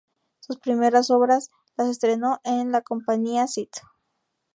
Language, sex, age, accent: Spanish, female, 19-29, México